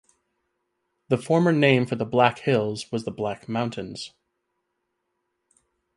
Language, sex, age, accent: English, male, 30-39, United States English